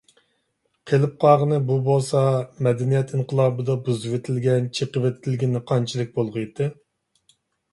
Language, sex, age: Uyghur, male, 40-49